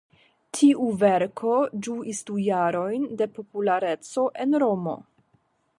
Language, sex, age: Esperanto, female, 19-29